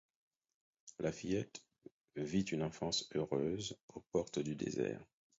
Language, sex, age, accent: French, male, 30-39, Français d’Haïti